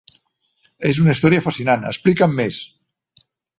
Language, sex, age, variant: Catalan, male, 60-69, Central